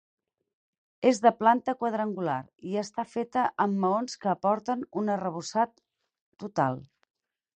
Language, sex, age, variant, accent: Catalan, female, 40-49, Central, Camp de Tarragona